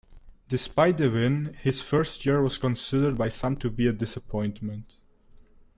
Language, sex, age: English, male, 19-29